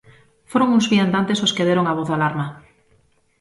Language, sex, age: Galician, female, 30-39